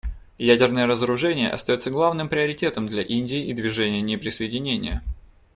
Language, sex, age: Russian, male, 19-29